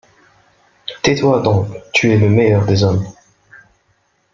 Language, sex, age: French, male, 19-29